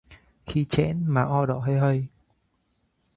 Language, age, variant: Vietnamese, 19-29, Hà Nội